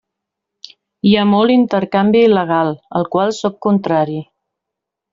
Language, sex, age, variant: Catalan, female, 30-39, Central